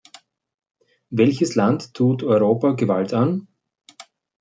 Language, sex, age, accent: German, male, 40-49, Österreichisches Deutsch